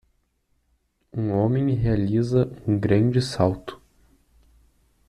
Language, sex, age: Portuguese, male, 19-29